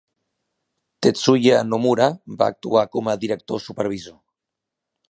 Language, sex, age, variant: Catalan, male, 30-39, Central